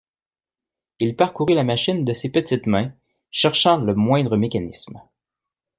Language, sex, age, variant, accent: French, male, 30-39, Français d'Amérique du Nord, Français du Canada